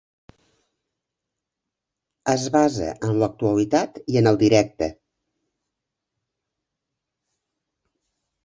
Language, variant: Catalan, Central